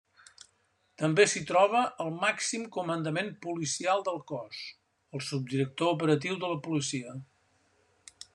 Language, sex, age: Catalan, male, 70-79